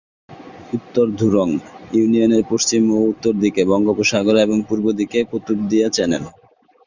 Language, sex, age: Bengali, male, 19-29